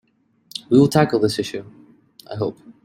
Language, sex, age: English, male, 30-39